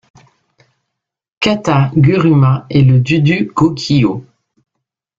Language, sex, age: French, female, 40-49